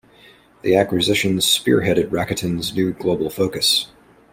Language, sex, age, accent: English, male, 30-39, United States English